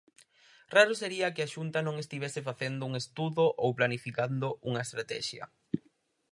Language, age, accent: Galician, 19-29, Central (gheada)